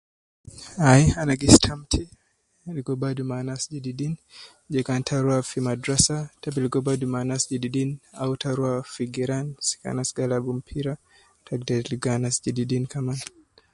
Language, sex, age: Nubi, male, 19-29